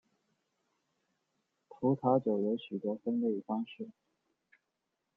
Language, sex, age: Chinese, male, 19-29